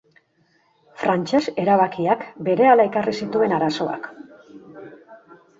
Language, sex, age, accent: Basque, female, 40-49, Mendebalekoa (Araba, Bizkaia, Gipuzkoako mendebaleko herri batzuk)